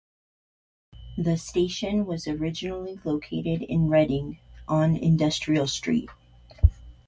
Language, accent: English, United States English